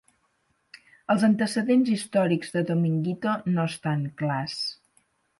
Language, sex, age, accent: Catalan, female, 30-39, gironí